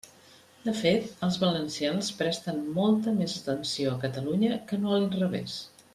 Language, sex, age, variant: Catalan, female, 50-59, Central